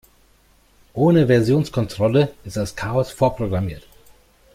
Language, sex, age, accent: German, male, 40-49, Deutschland Deutsch